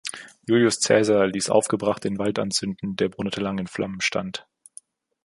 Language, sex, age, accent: German, male, 19-29, Deutschland Deutsch